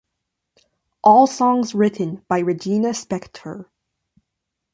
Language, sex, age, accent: English, female, 19-29, United States English